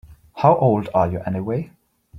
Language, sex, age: English, male, 19-29